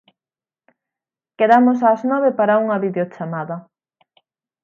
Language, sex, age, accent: Galician, female, 19-29, Atlántico (seseo e gheada); Normativo (estándar)